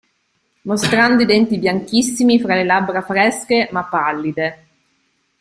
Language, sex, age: Italian, female, 30-39